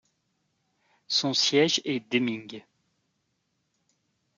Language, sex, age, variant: French, male, 30-39, Français de métropole